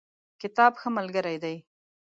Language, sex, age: Pashto, female, 19-29